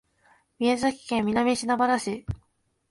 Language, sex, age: Japanese, female, 19-29